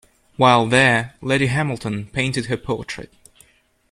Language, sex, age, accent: English, male, 19-29, Scottish English